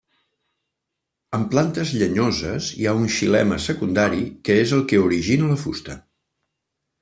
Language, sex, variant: Catalan, male, Central